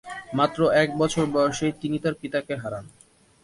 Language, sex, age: Bengali, male, 19-29